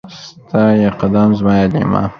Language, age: Pashto, under 19